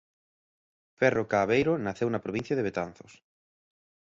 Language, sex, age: Galician, male, 30-39